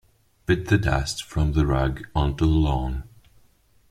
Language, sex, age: English, male, 19-29